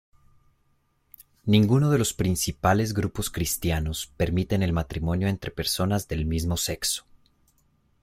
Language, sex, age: Spanish, male, 19-29